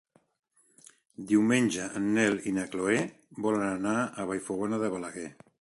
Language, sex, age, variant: Catalan, male, 50-59, Central